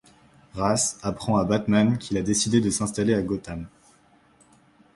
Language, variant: French, Français de métropole